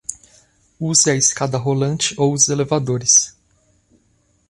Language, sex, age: Portuguese, male, 30-39